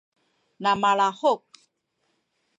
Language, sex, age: Sakizaya, female, 50-59